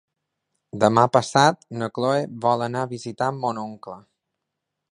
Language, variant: Catalan, Balear